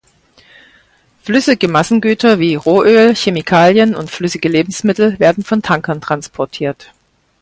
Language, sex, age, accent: German, female, 50-59, Deutschland Deutsch